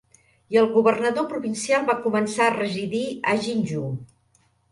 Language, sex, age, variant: Catalan, female, 60-69, Central